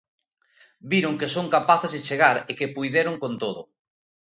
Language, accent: Galician, Oriental (común en zona oriental)